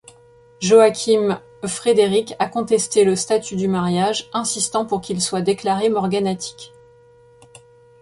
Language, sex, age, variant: French, female, 30-39, Français de métropole